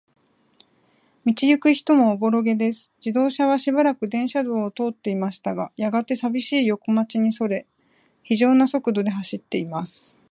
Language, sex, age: Japanese, female, 30-39